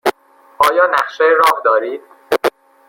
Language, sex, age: Persian, male, 19-29